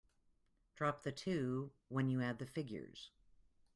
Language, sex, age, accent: English, female, 40-49, United States English